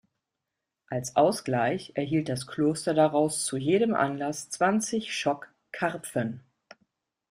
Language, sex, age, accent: German, female, 40-49, Deutschland Deutsch